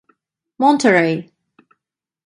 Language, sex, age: English, female, 50-59